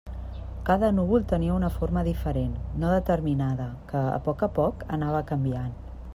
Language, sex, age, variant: Catalan, female, 40-49, Central